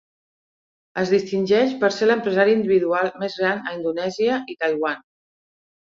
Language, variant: Catalan, Central